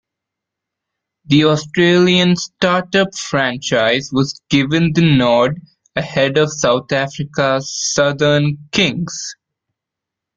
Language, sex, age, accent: English, male, 19-29, India and South Asia (India, Pakistan, Sri Lanka)